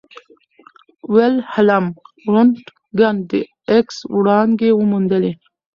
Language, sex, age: Pashto, female, 19-29